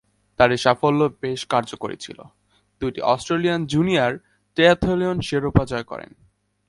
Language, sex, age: Bengali, male, 19-29